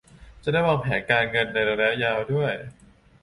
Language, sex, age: Thai, male, under 19